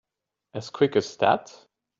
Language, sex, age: English, male, 19-29